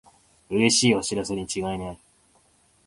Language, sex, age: Japanese, male, 19-29